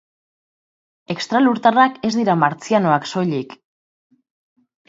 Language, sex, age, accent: Basque, female, 30-39, Mendebalekoa (Araba, Bizkaia, Gipuzkoako mendebaleko herri batzuk)